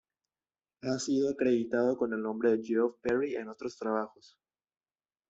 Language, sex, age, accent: Spanish, male, 19-29, México